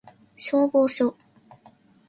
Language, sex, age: Japanese, female, 19-29